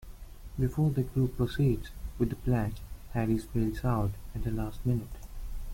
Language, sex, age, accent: English, male, under 19, India and South Asia (India, Pakistan, Sri Lanka)